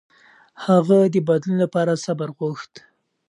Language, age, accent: Pashto, 19-29, پکتیا ولایت، احمدزی